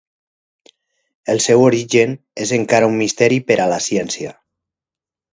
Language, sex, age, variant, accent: Catalan, male, 40-49, Valencià central, central; valencià